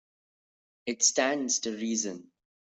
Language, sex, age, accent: English, male, under 19, India and South Asia (India, Pakistan, Sri Lanka)